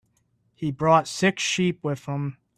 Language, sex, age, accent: English, male, 19-29, United States English